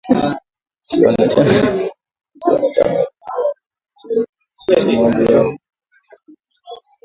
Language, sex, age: Swahili, male, 19-29